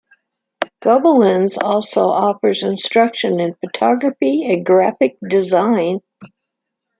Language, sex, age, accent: English, female, 50-59, United States English